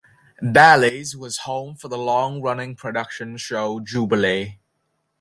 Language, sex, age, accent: English, male, 19-29, United States English